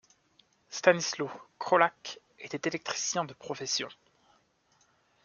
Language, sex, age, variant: French, male, 19-29, Français de métropole